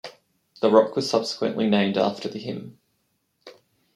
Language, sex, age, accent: English, male, 19-29, Australian English